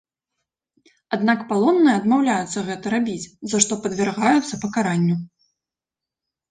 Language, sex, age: Belarusian, female, 19-29